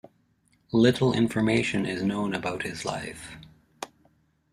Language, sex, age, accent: English, male, 50-59, Canadian English